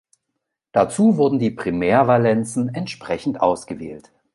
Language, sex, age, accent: German, male, 40-49, Deutschland Deutsch